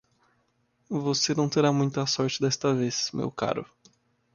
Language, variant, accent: Portuguese, Portuguese (Brasil), Paulista